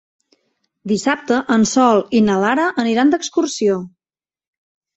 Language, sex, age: Catalan, female, 30-39